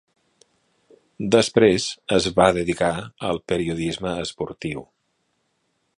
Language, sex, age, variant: Catalan, male, 40-49, Central